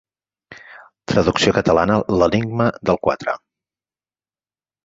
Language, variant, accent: Catalan, Central, Barceloní